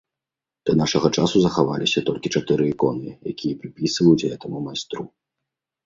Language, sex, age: Belarusian, male, 19-29